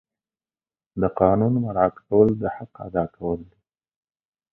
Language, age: Pashto, 50-59